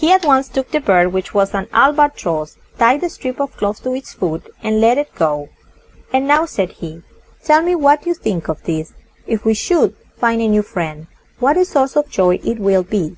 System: none